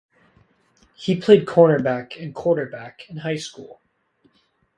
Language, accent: English, United States English